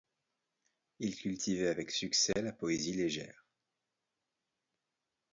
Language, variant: French, Français de métropole